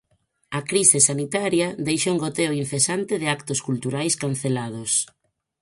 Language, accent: Galician, Normativo (estándar)